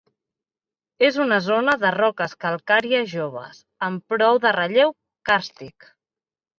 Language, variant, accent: Catalan, Central, central